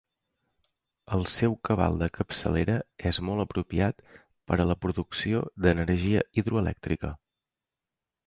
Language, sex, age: Catalan, male, 30-39